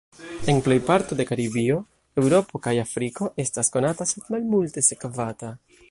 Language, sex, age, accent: Esperanto, male, under 19, Internacia